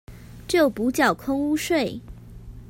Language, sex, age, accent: Chinese, female, 19-29, 出生地：臺北市